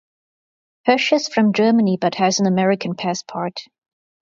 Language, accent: English, German